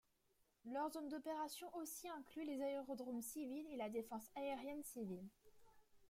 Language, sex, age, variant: French, female, under 19, Français de métropole